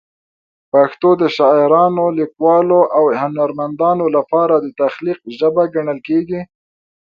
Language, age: Pashto, 19-29